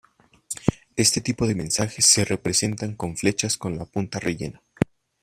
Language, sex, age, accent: Spanish, male, 19-29, México